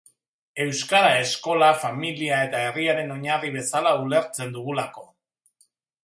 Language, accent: Basque, Erdialdekoa edo Nafarra (Gipuzkoa, Nafarroa)